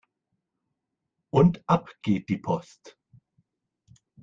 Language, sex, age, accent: German, male, 30-39, Deutschland Deutsch